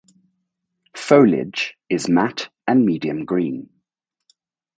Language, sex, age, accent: English, male, 30-39, United States English